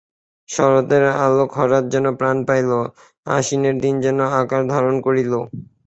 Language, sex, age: Bengali, male, 19-29